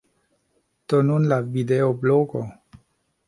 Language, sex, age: Esperanto, male, 50-59